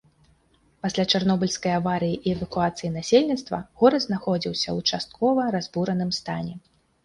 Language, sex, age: Belarusian, female, 30-39